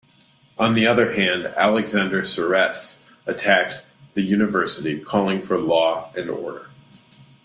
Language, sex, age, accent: English, male, 30-39, United States English